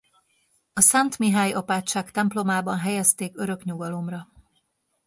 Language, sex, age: Hungarian, female, 40-49